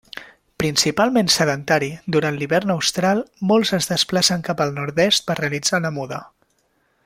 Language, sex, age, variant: Catalan, male, 19-29, Central